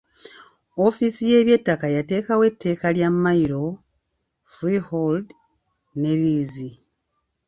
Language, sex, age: Ganda, female, 50-59